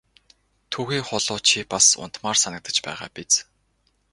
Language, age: Mongolian, 19-29